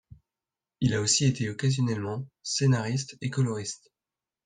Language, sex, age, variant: French, male, 19-29, Français de métropole